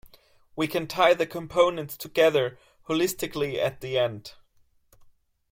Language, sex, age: English, male, 19-29